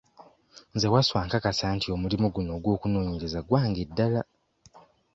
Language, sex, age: Ganda, male, 19-29